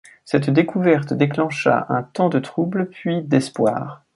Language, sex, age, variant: French, male, 19-29, Français de métropole